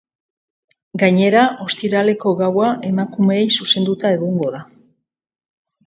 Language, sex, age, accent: Basque, female, 50-59, Erdialdekoa edo Nafarra (Gipuzkoa, Nafarroa)